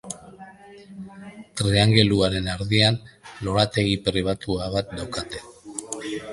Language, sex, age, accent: Basque, male, 50-59, Mendebalekoa (Araba, Bizkaia, Gipuzkoako mendebaleko herri batzuk)